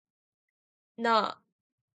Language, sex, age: Japanese, female, 19-29